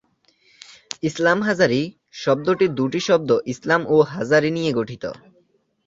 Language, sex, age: Bengali, male, under 19